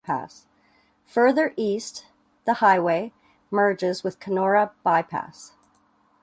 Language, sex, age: English, female, 50-59